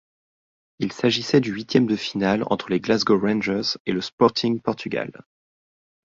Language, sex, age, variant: French, male, 30-39, Français de métropole